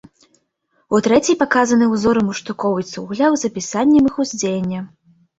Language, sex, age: Belarusian, female, 19-29